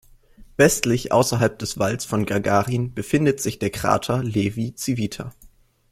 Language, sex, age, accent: German, male, 19-29, Deutschland Deutsch